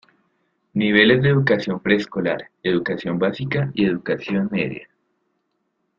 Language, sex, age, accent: Spanish, male, 19-29, Andino-Pacífico: Colombia, Perú, Ecuador, oeste de Bolivia y Venezuela andina